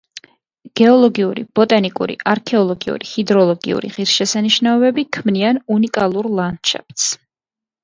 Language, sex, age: Georgian, female, 30-39